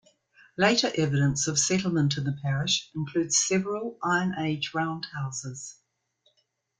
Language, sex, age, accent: English, female, 60-69, New Zealand English